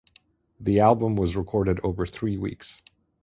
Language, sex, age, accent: English, male, 30-39, United States English